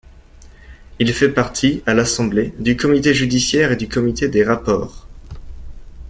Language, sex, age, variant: French, male, under 19, Français de métropole